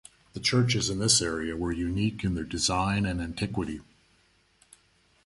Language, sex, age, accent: English, male, 40-49, Canadian English